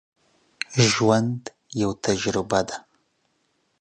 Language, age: Pashto, 19-29